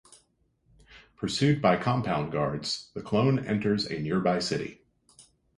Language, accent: English, United States English